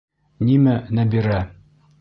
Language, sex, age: Bashkir, male, 60-69